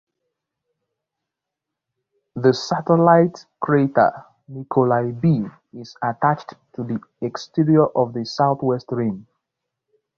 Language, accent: English, Southern African (South Africa, Zimbabwe, Namibia)